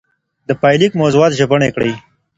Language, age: Pashto, 19-29